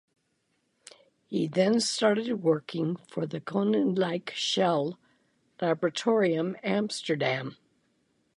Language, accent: English, United States English